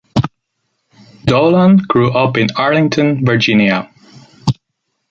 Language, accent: English, England English